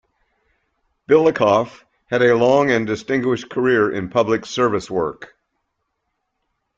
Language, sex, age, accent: English, male, 70-79, United States English